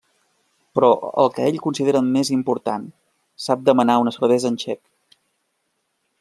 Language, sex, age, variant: Catalan, male, 30-39, Central